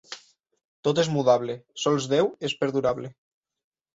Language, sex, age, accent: Catalan, male, 19-29, valencià